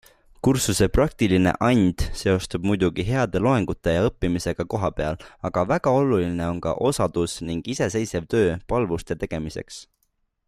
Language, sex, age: Estonian, male, 19-29